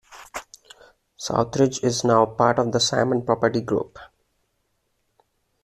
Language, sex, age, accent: English, male, 19-29, India and South Asia (India, Pakistan, Sri Lanka)